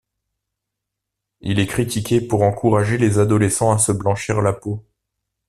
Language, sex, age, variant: French, male, 30-39, Français de métropole